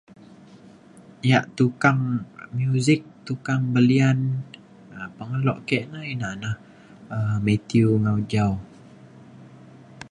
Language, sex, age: Mainstream Kenyah, male, 19-29